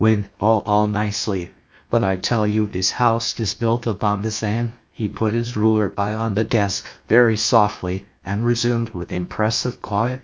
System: TTS, GlowTTS